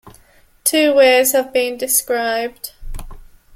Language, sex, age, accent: English, female, 19-29, England English